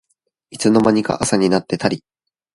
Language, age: Japanese, 19-29